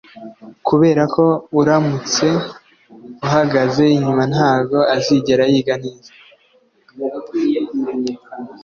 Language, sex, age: Kinyarwanda, male, 19-29